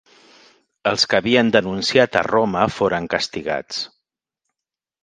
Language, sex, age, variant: Catalan, male, 40-49, Central